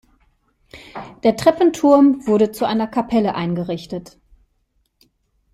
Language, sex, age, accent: German, female, 50-59, Deutschland Deutsch